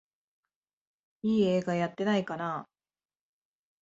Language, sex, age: Japanese, female, 30-39